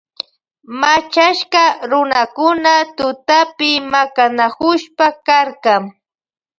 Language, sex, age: Loja Highland Quichua, female, 19-29